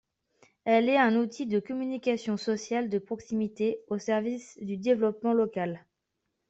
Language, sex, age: French, female, 19-29